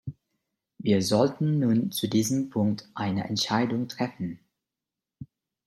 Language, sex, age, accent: German, male, 30-39, Deutschland Deutsch